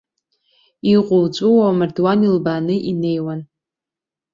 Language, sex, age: Abkhazian, female, under 19